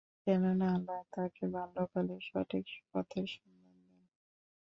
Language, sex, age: Bengali, female, 19-29